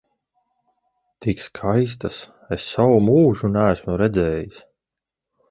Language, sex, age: Latvian, male, 30-39